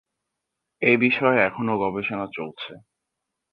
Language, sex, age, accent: Bengali, male, 19-29, Native; Bangladeshi